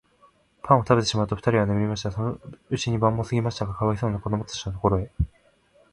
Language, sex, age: Japanese, male, 19-29